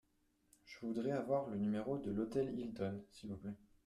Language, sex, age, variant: French, male, under 19, Français de métropole